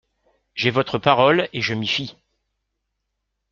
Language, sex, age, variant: French, male, 40-49, Français de métropole